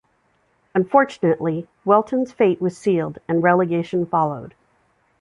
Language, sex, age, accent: English, female, 50-59, United States English